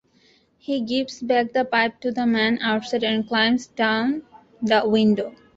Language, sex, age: English, female, under 19